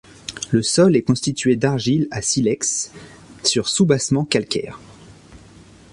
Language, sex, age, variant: French, male, 30-39, Français de métropole